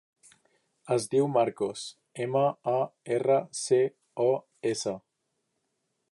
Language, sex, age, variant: Catalan, male, under 19, Central